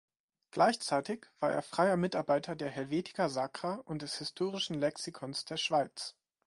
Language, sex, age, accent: German, male, 19-29, Deutschland Deutsch